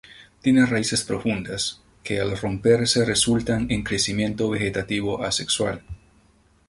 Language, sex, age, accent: Spanish, male, 30-39, Andino-Pacífico: Colombia, Perú, Ecuador, oeste de Bolivia y Venezuela andina